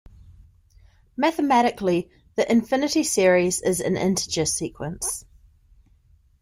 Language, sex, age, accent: English, female, 30-39, New Zealand English